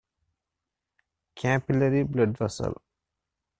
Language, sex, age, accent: English, male, 30-39, India and South Asia (India, Pakistan, Sri Lanka)